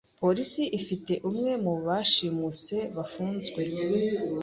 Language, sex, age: Kinyarwanda, female, 19-29